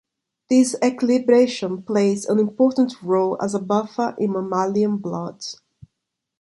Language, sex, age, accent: English, female, 40-49, England English